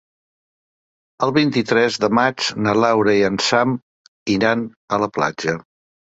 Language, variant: Catalan, Central